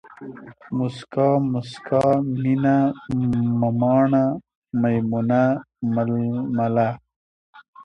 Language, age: Pashto, 19-29